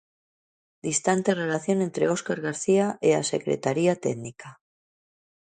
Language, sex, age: Galician, female, 40-49